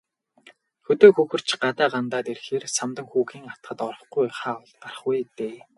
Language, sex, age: Mongolian, male, 19-29